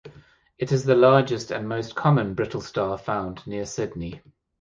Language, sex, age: English, male, 50-59